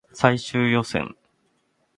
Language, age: Japanese, 19-29